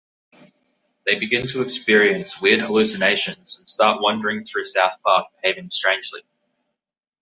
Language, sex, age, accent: English, male, 19-29, Australian English